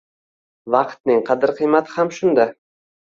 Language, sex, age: Uzbek, male, 19-29